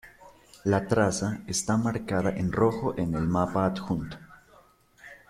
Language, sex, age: Spanish, male, 19-29